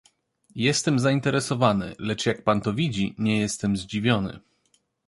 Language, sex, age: Polish, male, 30-39